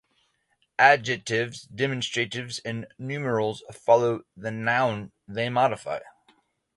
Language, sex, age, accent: English, male, 40-49, United States English; West Coast